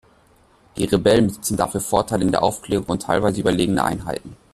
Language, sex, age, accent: German, male, 19-29, Deutschland Deutsch